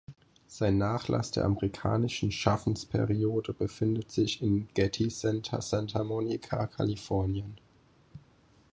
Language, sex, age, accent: German, male, 19-29, Deutschland Deutsch